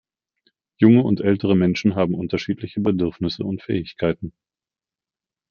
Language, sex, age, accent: German, male, 40-49, Deutschland Deutsch